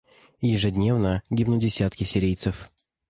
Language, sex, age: Russian, male, 19-29